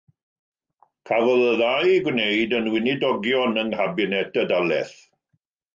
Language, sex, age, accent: Welsh, male, 50-59, Y Deyrnas Unedig Cymraeg